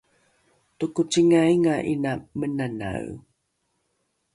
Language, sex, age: Rukai, female, 40-49